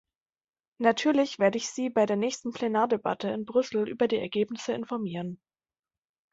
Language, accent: German, Deutschland Deutsch